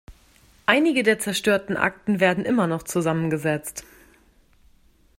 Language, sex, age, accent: German, female, 19-29, Deutschland Deutsch